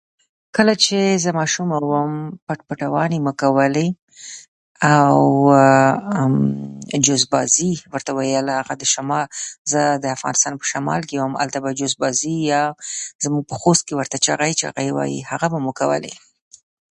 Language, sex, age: Pashto, female, 50-59